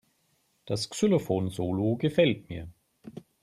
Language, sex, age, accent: German, male, 40-49, Deutschland Deutsch